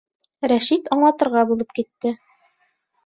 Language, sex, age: Bashkir, female, 30-39